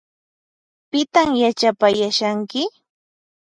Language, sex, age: Puno Quechua, female, 19-29